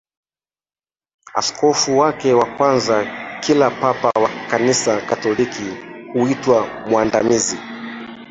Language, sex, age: Swahili, male, 30-39